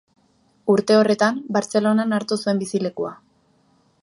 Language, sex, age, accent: Basque, female, under 19, Erdialdekoa edo Nafarra (Gipuzkoa, Nafarroa)